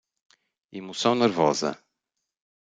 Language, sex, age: Portuguese, male, 40-49